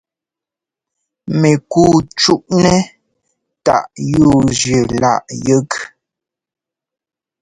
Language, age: Ngomba, 19-29